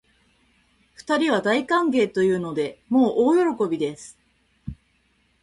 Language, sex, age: Japanese, female, 30-39